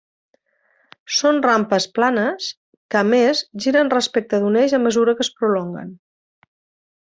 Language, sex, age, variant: Catalan, female, 50-59, Central